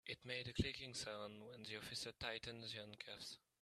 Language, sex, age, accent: English, male, 19-29, England English